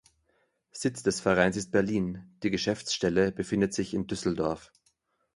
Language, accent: German, Österreichisches Deutsch